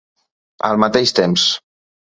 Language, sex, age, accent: Catalan, male, 30-39, apitxat